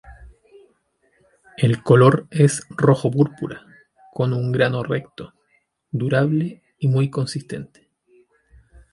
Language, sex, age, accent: Spanish, male, 30-39, Chileno: Chile, Cuyo